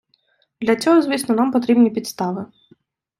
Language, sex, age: Ukrainian, female, 19-29